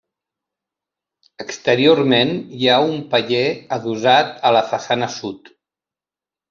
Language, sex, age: Catalan, male, 50-59